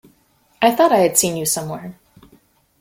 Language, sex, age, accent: English, female, 30-39, United States English